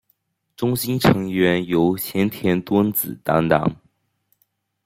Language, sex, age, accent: Chinese, male, under 19, 出生地：福建省